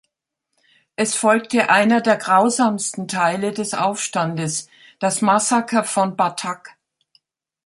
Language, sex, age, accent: German, female, 70-79, Deutschland Deutsch